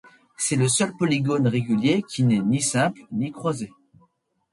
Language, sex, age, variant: French, male, 19-29, Français de métropole